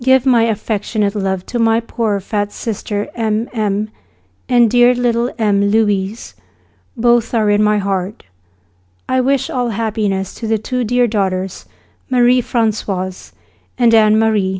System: none